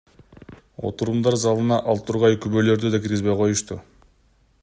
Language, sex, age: Kyrgyz, male, 19-29